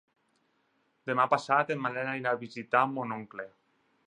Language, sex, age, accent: Catalan, male, 30-39, Tortosí